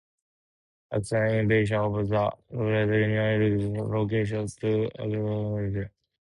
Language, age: English, 19-29